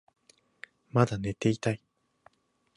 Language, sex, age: Japanese, male, 19-29